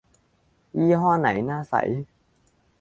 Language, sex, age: Thai, male, under 19